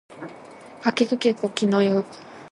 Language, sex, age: Japanese, female, 19-29